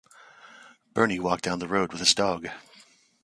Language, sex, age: English, male, 40-49